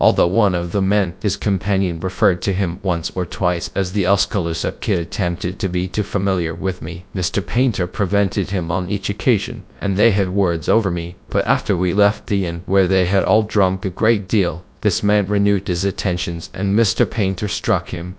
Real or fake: fake